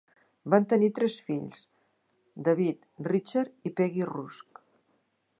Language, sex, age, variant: Catalan, female, 60-69, Central